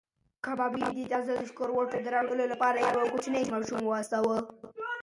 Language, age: Pashto, 19-29